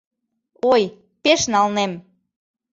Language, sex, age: Mari, female, 30-39